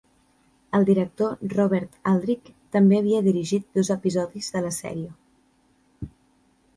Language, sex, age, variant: Catalan, female, 19-29, Central